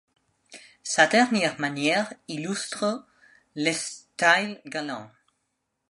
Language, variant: French, Français de métropole